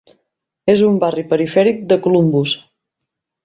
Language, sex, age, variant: Catalan, female, 40-49, Central